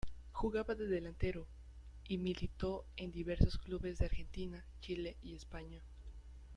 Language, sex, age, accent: Spanish, female, under 19, Andino-Pacífico: Colombia, Perú, Ecuador, oeste de Bolivia y Venezuela andina